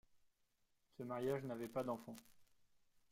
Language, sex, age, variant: French, male, 19-29, Français de métropole